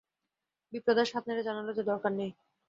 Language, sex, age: Bengali, female, 19-29